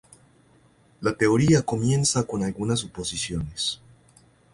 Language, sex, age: Spanish, male, under 19